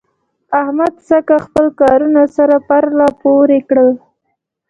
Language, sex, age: Pashto, female, 19-29